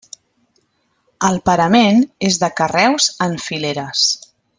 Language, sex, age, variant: Catalan, female, 40-49, Central